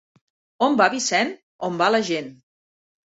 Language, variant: Catalan, Central